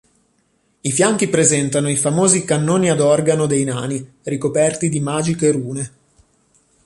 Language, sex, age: Italian, male, 30-39